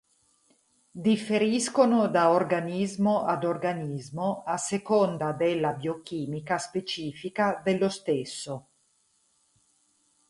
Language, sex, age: Italian, female, 40-49